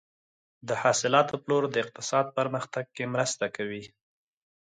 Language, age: Pashto, 30-39